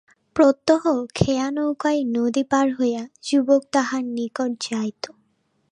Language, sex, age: Bengali, female, 19-29